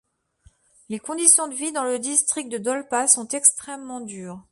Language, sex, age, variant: French, female, 40-49, Français de métropole